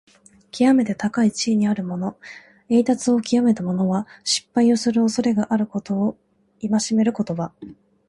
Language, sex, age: Japanese, female, 19-29